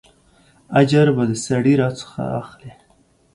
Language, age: Pashto, 19-29